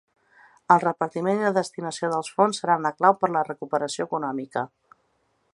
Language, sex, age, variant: Catalan, female, 40-49, Central